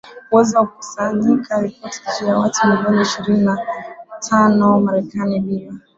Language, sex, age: Swahili, female, 19-29